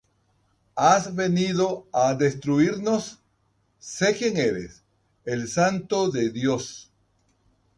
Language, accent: Spanish, Caribe: Cuba, Venezuela, Puerto Rico, República Dominicana, Panamá, Colombia caribeña, México caribeño, Costa del golfo de México